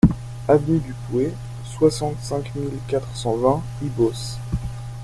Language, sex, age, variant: French, male, 19-29, Français de métropole